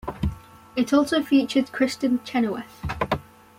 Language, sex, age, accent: English, female, under 19, England English